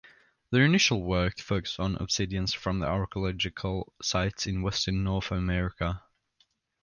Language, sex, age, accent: English, male, under 19, England English